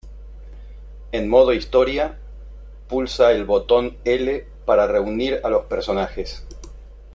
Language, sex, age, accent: Spanish, male, 50-59, Rioplatense: Argentina, Uruguay, este de Bolivia, Paraguay